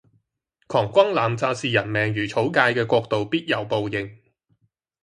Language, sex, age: Cantonese, male, 30-39